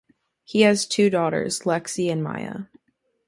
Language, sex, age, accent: English, female, under 19, United States English